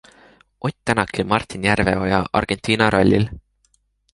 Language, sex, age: Estonian, male, 19-29